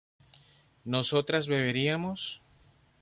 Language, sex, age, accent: Spanish, male, 30-39, Caribe: Cuba, Venezuela, Puerto Rico, República Dominicana, Panamá, Colombia caribeña, México caribeño, Costa del golfo de México